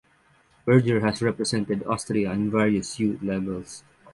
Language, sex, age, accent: English, male, 30-39, United States English; Filipino